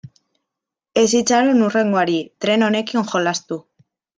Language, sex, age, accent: Basque, female, 19-29, Mendebalekoa (Araba, Bizkaia, Gipuzkoako mendebaleko herri batzuk)